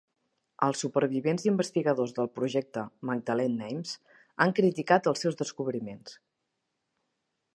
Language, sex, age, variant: Catalan, female, 40-49, Central